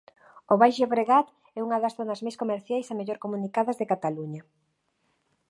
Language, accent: Galician, Normativo (estándar)